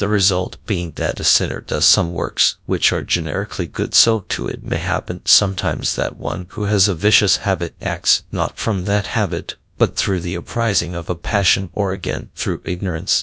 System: TTS, GradTTS